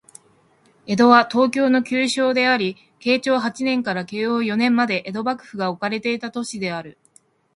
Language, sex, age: Japanese, female, 19-29